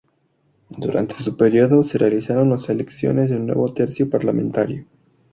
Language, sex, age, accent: Spanish, male, 19-29, México